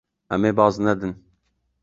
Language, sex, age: Kurdish, male, 19-29